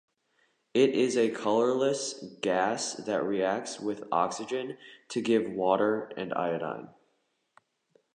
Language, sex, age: English, male, under 19